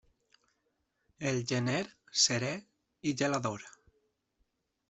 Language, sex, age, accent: Catalan, male, 30-39, valencià